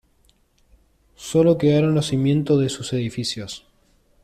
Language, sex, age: Spanish, male, 30-39